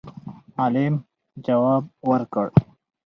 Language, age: Pashto, 19-29